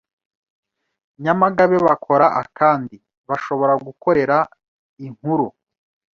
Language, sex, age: Kinyarwanda, male, 30-39